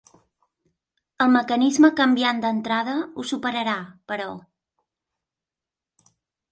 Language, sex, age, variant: Catalan, female, 40-49, Central